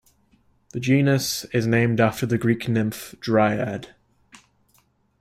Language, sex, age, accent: English, male, under 19, England English